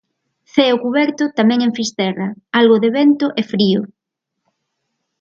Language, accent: Galician, Atlántico (seseo e gheada)